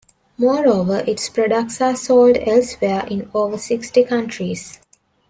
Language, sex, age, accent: English, female, 19-29, India and South Asia (India, Pakistan, Sri Lanka)